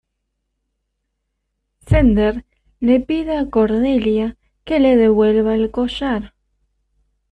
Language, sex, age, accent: Spanish, female, 19-29, Rioplatense: Argentina, Uruguay, este de Bolivia, Paraguay